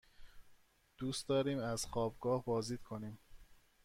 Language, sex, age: Persian, male, 30-39